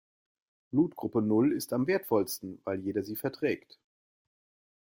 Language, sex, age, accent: German, male, 40-49, Deutschland Deutsch